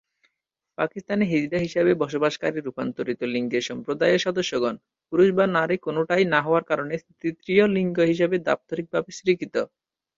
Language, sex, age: Bengali, male, 19-29